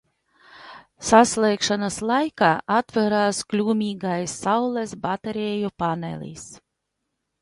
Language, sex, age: Latvian, female, 40-49